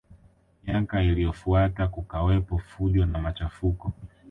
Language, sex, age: Swahili, male, 19-29